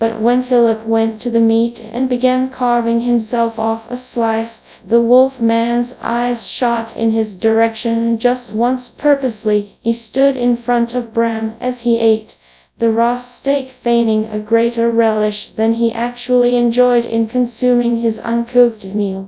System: TTS, FastPitch